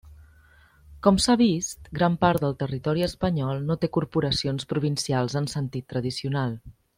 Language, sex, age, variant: Catalan, female, 30-39, Central